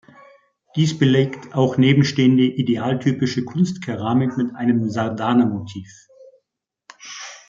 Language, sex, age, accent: German, male, 50-59, Deutschland Deutsch